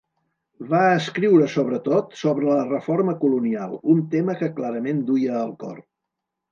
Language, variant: Catalan, Central